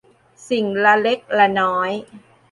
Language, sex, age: Thai, female, 40-49